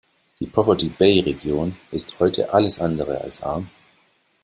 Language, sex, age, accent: German, male, 50-59, Deutschland Deutsch